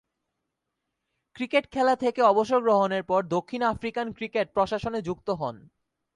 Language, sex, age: Bengali, male, 19-29